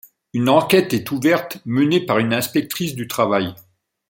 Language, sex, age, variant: French, male, 50-59, Français de métropole